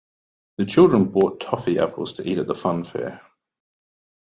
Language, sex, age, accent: English, male, 30-39, Australian English